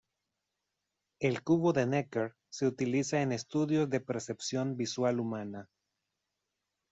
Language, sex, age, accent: Spanish, male, 30-39, América central